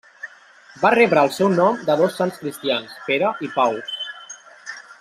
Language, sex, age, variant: Catalan, male, 19-29, Central